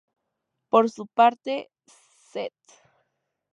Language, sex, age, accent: Spanish, female, 19-29, México